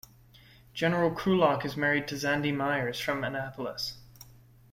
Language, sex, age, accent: English, male, 19-29, United States English